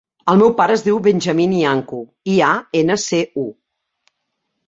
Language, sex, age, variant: Catalan, female, 50-59, Central